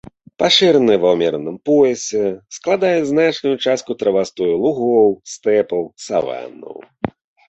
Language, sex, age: Belarusian, male, 30-39